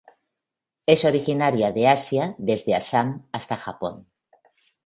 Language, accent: Spanish, España: Centro-Sur peninsular (Madrid, Toledo, Castilla-La Mancha)